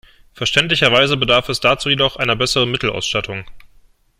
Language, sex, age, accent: German, male, 19-29, Deutschland Deutsch